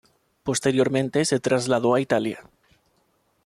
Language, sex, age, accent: Spanish, male, 19-29, España: Centro-Sur peninsular (Madrid, Toledo, Castilla-La Mancha)